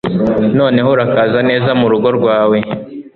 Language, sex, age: Kinyarwanda, male, 19-29